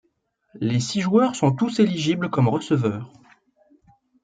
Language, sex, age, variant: French, male, 19-29, Français de métropole